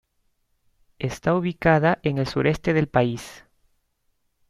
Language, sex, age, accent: Spanish, male, 19-29, Andino-Pacífico: Colombia, Perú, Ecuador, oeste de Bolivia y Venezuela andina